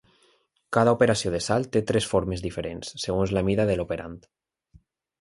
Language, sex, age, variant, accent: Catalan, male, 19-29, Valencià meridional, valencià